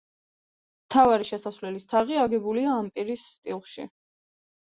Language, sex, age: Georgian, female, 19-29